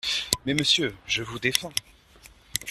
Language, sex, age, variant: French, male, 19-29, Français de métropole